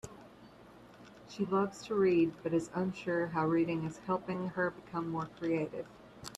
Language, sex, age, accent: English, female, 40-49, United States English